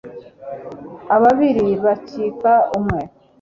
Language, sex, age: Kinyarwanda, female, 40-49